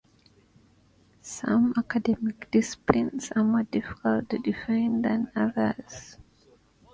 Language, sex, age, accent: English, female, 19-29, England English